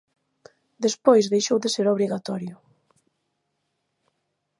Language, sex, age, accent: Galician, female, 30-39, Central (gheada); Normativo (estándar)